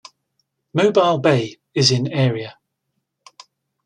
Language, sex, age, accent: English, male, 50-59, England English